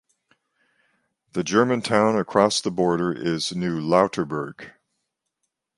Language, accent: English, United States English